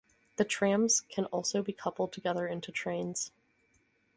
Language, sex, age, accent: English, female, 30-39, United States English